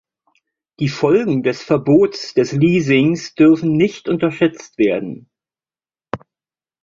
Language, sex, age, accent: German, male, 50-59, Deutschland Deutsch